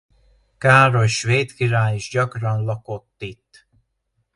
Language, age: Hungarian, 19-29